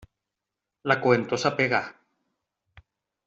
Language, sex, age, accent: Catalan, male, 40-49, valencià